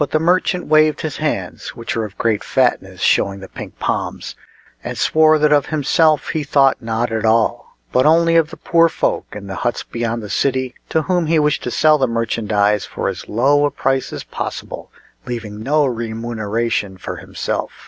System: none